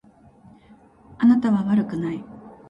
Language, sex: Japanese, female